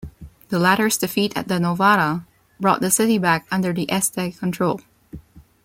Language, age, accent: English, 19-29, Filipino